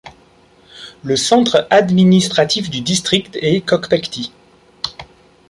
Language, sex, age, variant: French, male, 40-49, Français de métropole